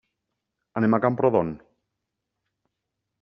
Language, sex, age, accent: Catalan, male, 40-49, valencià